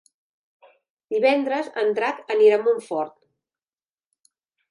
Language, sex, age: Catalan, female, 50-59